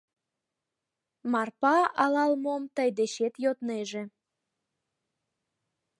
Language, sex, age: Mari, female, 19-29